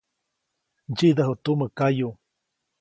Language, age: Copainalá Zoque, 19-29